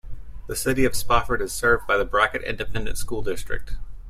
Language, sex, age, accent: English, male, 19-29, United States English